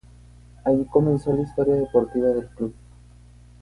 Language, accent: Spanish, México